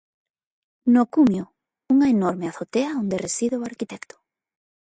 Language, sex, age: Galician, female, 30-39